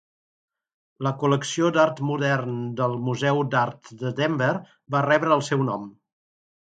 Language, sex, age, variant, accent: Catalan, male, 60-69, Central, central